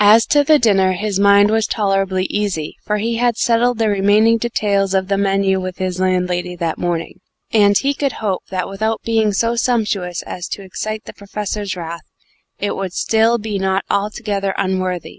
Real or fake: real